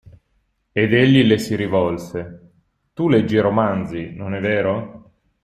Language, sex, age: Italian, male, 30-39